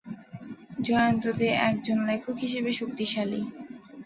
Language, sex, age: Bengali, female, 19-29